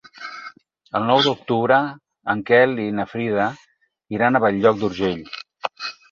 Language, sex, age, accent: Catalan, male, 50-59, Barcelonès